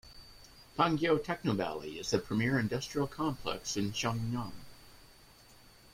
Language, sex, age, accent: English, male, 40-49, United States English